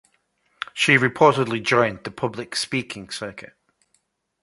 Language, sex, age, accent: English, male, 50-59, England English